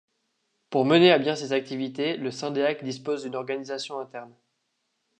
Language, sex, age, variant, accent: French, male, under 19, Français d'Europe, Français de Suisse